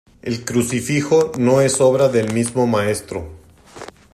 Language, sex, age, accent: Spanish, male, 40-49, México